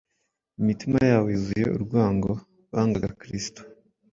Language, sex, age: Kinyarwanda, male, 19-29